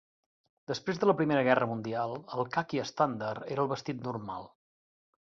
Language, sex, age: Catalan, male, 40-49